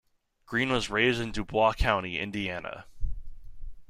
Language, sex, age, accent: English, male, 19-29, United States English